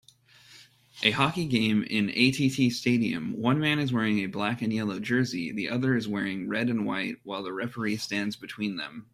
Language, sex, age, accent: English, male, 30-39, United States English